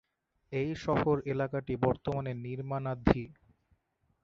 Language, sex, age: Bengali, male, under 19